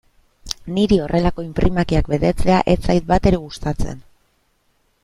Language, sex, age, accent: Basque, female, 30-39, Mendebalekoa (Araba, Bizkaia, Gipuzkoako mendebaleko herri batzuk)